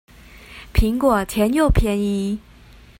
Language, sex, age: Chinese, female, 30-39